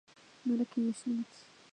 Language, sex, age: Japanese, female, 19-29